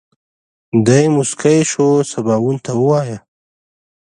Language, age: Pashto, 19-29